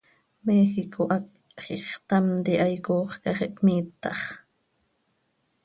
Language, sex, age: Seri, female, 30-39